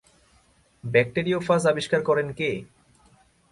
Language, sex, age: Bengali, male, 19-29